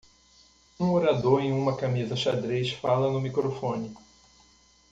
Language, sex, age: Portuguese, male, 50-59